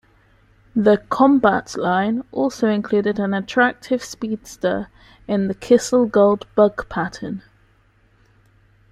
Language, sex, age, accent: English, female, 19-29, England English